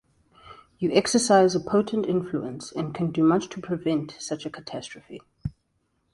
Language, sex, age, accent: English, female, 30-39, Southern African (South Africa, Zimbabwe, Namibia)